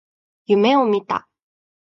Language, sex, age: Japanese, female, 19-29